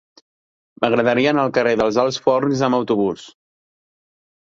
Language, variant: Catalan, Central